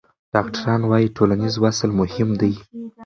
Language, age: Pashto, 19-29